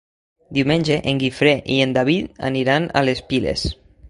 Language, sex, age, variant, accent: Catalan, male, 19-29, Valencià central, valencià